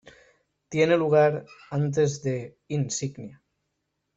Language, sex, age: Spanish, male, 30-39